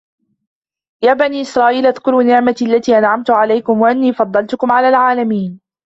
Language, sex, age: Arabic, female, 19-29